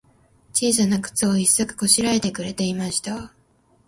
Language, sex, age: Japanese, female, 19-29